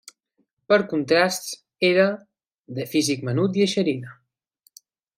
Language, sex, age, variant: Catalan, male, 19-29, Central